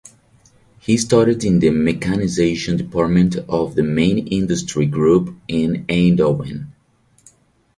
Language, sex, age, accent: English, male, 30-39, United States English